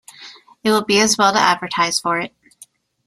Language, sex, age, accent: English, female, 40-49, United States English